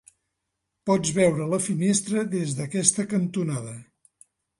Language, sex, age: Catalan, male, 60-69